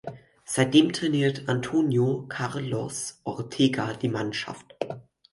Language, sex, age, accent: German, male, under 19, Deutschland Deutsch